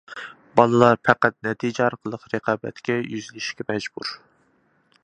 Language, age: Uyghur, 19-29